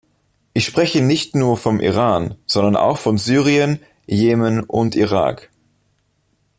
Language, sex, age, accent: German, male, 19-29, Deutschland Deutsch